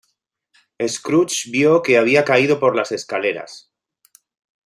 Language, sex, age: Spanish, male, 40-49